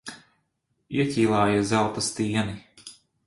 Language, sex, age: Latvian, male, 30-39